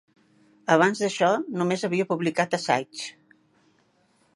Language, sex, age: Catalan, female, 50-59